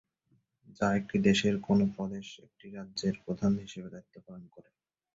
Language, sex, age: Bengali, male, 19-29